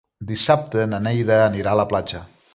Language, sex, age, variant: Catalan, male, 40-49, Central